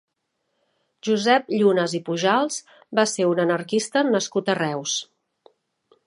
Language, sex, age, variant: Catalan, female, 40-49, Central